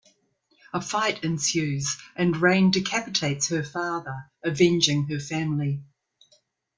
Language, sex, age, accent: English, female, 60-69, New Zealand English